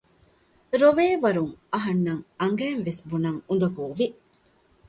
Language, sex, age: Divehi, female, 40-49